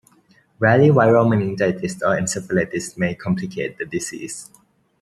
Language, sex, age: English, male, 19-29